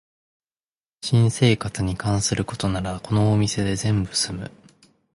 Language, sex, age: Japanese, male, 19-29